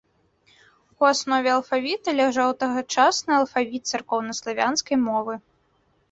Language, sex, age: Belarusian, female, under 19